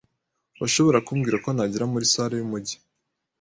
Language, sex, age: Kinyarwanda, male, 19-29